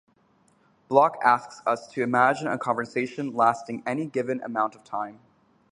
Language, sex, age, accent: English, male, 19-29, United States English